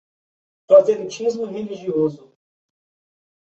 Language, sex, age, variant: Portuguese, male, 30-39, Portuguese (Brasil)